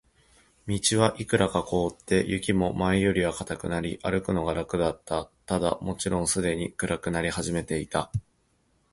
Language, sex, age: Japanese, male, 19-29